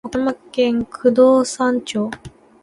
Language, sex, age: Japanese, female, 19-29